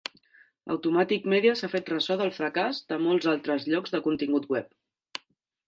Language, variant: Catalan, Central